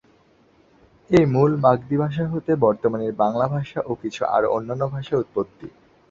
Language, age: Bengali, 19-29